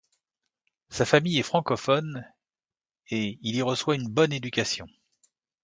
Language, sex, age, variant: French, male, 50-59, Français de métropole